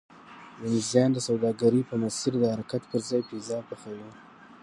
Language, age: Pashto, 19-29